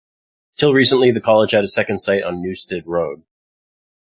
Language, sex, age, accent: English, male, 30-39, Canadian English